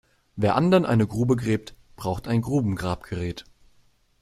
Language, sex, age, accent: German, male, 19-29, Deutschland Deutsch